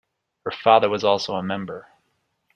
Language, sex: English, male